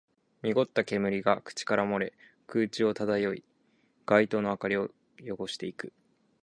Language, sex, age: Japanese, male, 19-29